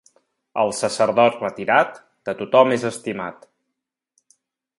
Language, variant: Catalan, Septentrional